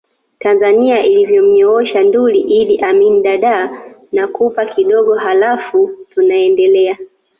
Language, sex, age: Swahili, female, 19-29